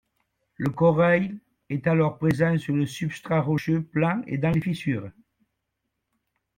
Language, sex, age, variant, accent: French, male, 70-79, Français d'Amérique du Nord, Français du Canada